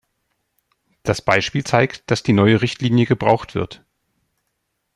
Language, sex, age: German, male, 40-49